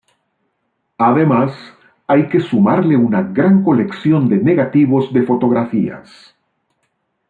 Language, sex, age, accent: Spanish, male, 50-59, América central